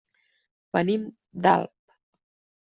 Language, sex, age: Catalan, female, 30-39